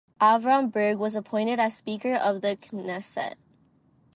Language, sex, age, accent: English, female, under 19, United States English